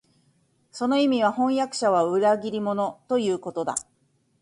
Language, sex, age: Japanese, female, 40-49